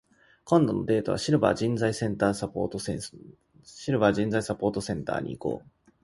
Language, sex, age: Japanese, male, 19-29